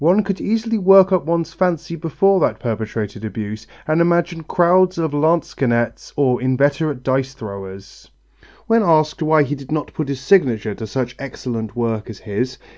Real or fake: real